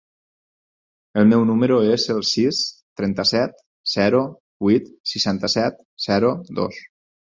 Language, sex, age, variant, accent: Catalan, male, 40-49, Valencià septentrional, valencià